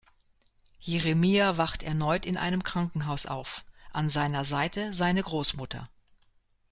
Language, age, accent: German, 60-69, Deutschland Deutsch